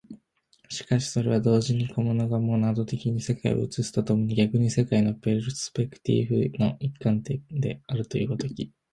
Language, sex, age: Japanese, male, under 19